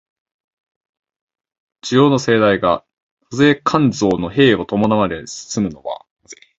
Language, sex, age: Japanese, male, 19-29